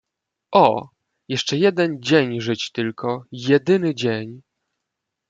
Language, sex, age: Polish, male, 19-29